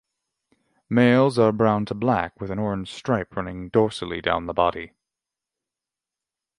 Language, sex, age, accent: English, male, 19-29, United States English